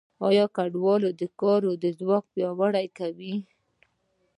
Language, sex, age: Pashto, female, 19-29